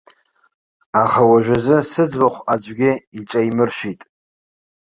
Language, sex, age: Abkhazian, male, 40-49